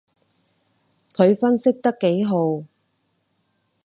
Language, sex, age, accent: Cantonese, female, 30-39, 广州音